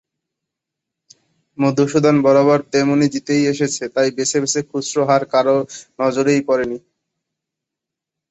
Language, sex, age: Bengali, male, 19-29